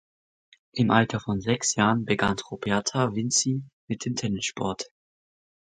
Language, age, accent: German, under 19, Deutschland Deutsch